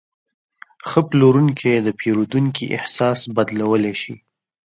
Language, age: Pashto, 19-29